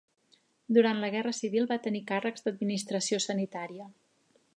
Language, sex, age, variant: Catalan, female, 50-59, Central